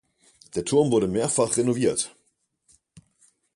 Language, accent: German, Deutschland Deutsch